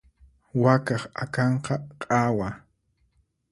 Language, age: Puno Quechua, 30-39